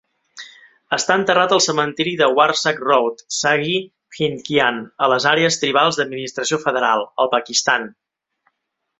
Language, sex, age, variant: Catalan, male, 30-39, Central